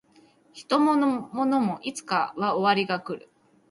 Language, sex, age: Japanese, female, 30-39